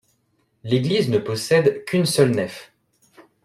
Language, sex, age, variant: French, male, 19-29, Français de métropole